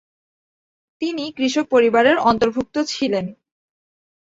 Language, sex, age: Bengali, female, 19-29